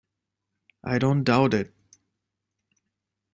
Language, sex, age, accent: English, male, 19-29, United States English